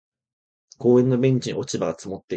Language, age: Japanese, 19-29